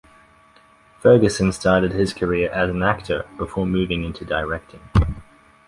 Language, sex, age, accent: English, male, 19-29, Australian English